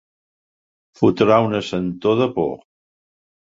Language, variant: Catalan, Central